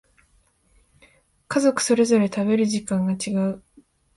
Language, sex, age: Japanese, female, 19-29